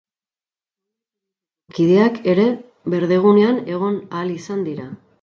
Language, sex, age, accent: Basque, female, 19-29, Mendebalekoa (Araba, Bizkaia, Gipuzkoako mendebaleko herri batzuk)